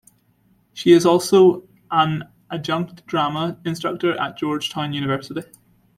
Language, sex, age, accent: English, male, 19-29, Irish English